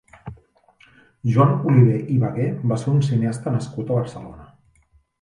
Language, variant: Catalan, Central